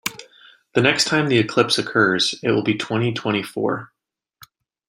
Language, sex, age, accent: English, male, 19-29, United States English